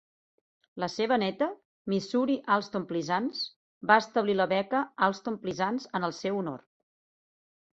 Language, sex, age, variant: Catalan, female, 40-49, Central